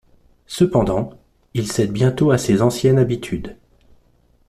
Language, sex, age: French, male, 40-49